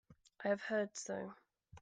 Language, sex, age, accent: English, female, 19-29, England English